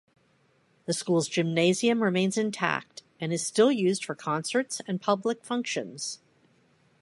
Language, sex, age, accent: English, female, 50-59, United States English